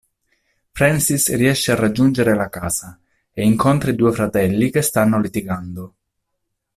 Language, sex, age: Italian, male, 30-39